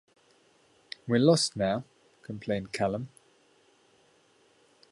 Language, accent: English, England English